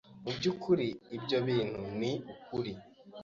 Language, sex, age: Kinyarwanda, male, 19-29